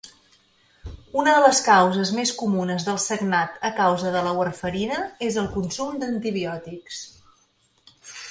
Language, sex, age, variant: Catalan, female, 30-39, Central